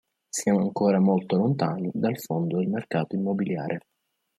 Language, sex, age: Italian, male, 19-29